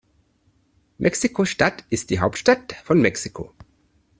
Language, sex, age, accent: German, male, 30-39, Deutschland Deutsch